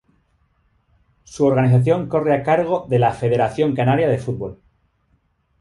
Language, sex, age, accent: Spanish, male, 30-39, España: Norte peninsular (Asturias, Castilla y León, Cantabria, País Vasco, Navarra, Aragón, La Rioja, Guadalajara, Cuenca)